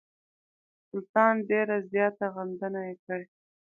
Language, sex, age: Pashto, female, 19-29